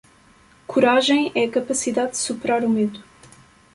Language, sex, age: Portuguese, female, 19-29